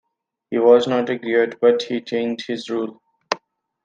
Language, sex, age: English, male, 19-29